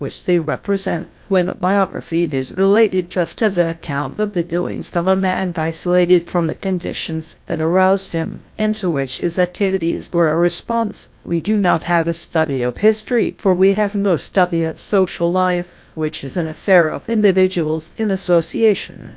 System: TTS, GlowTTS